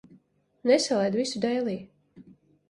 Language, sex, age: Latvian, female, 30-39